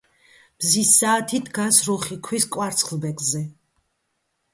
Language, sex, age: Georgian, female, 50-59